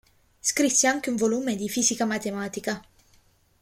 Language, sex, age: Italian, female, 19-29